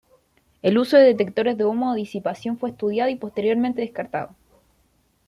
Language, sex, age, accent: Spanish, female, under 19, Chileno: Chile, Cuyo